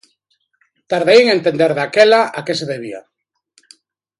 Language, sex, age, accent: Galician, male, 40-49, Normativo (estándar)